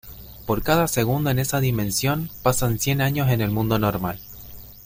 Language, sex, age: Spanish, male, 30-39